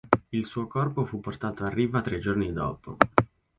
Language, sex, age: Italian, male, 19-29